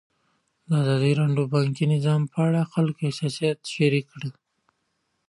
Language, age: Pashto, 19-29